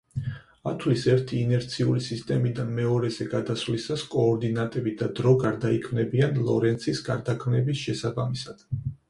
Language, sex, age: Georgian, male, 30-39